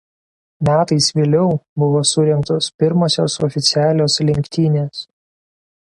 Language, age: Lithuanian, 19-29